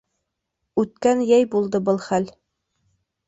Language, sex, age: Bashkir, female, 19-29